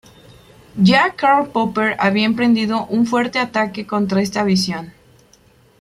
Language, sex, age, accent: Spanish, female, 19-29, México